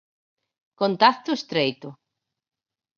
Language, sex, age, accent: Galician, female, 40-49, Normativo (estándar)